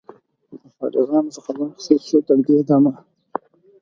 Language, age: Pashto, under 19